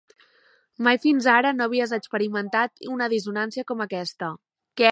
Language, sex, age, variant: Catalan, female, 19-29, Central